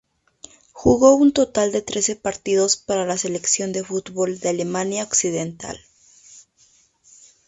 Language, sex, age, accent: Spanish, female, 19-29, México